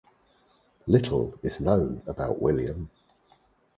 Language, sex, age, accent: English, male, 60-69, England English